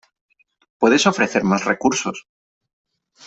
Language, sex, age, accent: Spanish, male, 19-29, España: Centro-Sur peninsular (Madrid, Toledo, Castilla-La Mancha)